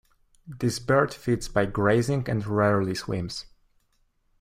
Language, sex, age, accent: English, male, under 19, United States English